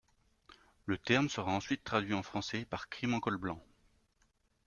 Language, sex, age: French, male, 30-39